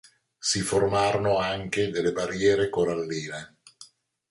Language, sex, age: Italian, male, 60-69